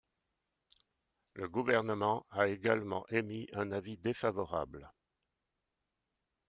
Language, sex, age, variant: French, male, 60-69, Français d'Europe